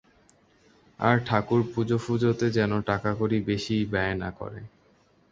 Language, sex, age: Bengali, male, 19-29